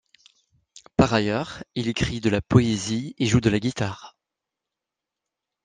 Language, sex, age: French, male, 19-29